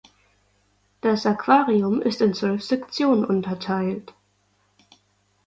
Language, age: German, 19-29